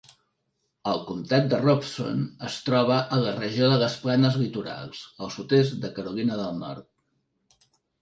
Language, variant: Catalan, Central